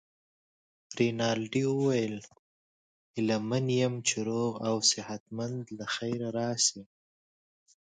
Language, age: Pashto, 19-29